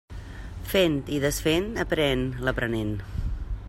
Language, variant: Catalan, Central